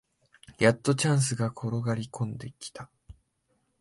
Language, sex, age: Japanese, male, 19-29